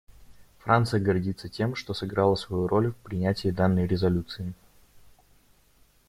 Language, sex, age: Russian, male, 19-29